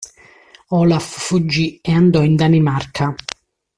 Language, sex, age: Italian, female, 40-49